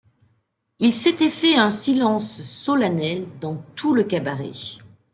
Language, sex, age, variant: French, female, 40-49, Français de métropole